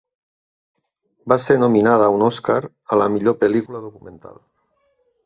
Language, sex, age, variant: Catalan, male, 40-49, Nord-Occidental